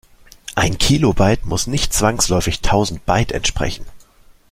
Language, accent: German, Deutschland Deutsch